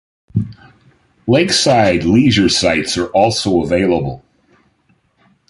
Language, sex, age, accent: English, male, 70-79, United States English